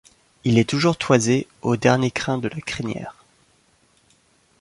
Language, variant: French, Français de métropole